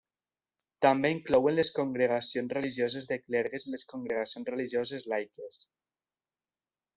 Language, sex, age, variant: Catalan, male, under 19, Septentrional